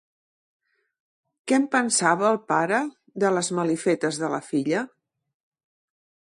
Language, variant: Catalan, Central